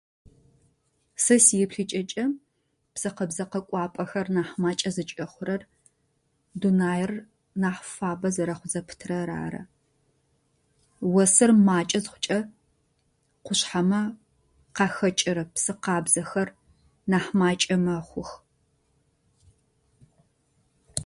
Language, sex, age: Adyghe, female, 30-39